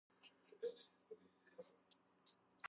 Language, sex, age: Georgian, female, 19-29